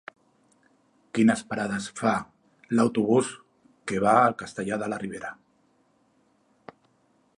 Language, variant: Catalan, Central